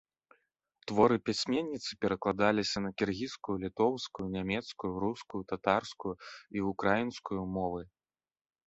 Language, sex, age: Belarusian, male, 30-39